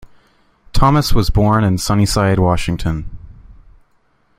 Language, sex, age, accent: English, male, 19-29, United States English